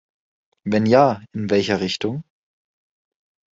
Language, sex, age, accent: German, male, 19-29, Deutschland Deutsch